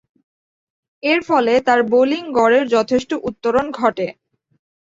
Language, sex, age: Bengali, female, 19-29